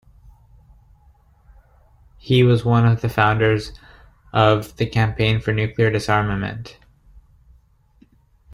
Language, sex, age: English, male, 19-29